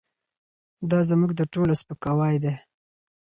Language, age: Pashto, 19-29